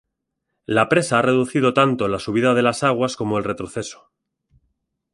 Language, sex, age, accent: Spanish, male, 40-49, España: Centro-Sur peninsular (Madrid, Toledo, Castilla-La Mancha)